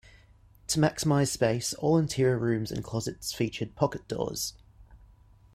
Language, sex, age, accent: English, male, 30-39, Australian English